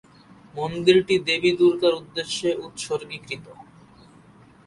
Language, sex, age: Bengali, male, 19-29